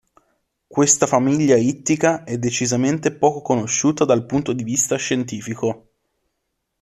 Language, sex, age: Italian, male, 19-29